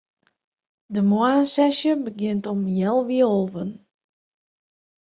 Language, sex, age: Western Frisian, female, 40-49